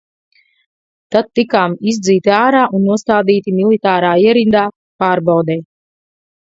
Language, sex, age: Latvian, female, 30-39